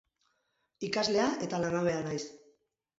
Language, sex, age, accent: Basque, female, 40-49, Mendebalekoa (Araba, Bizkaia, Gipuzkoako mendebaleko herri batzuk)